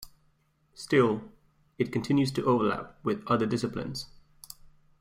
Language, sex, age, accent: English, male, 19-29, England English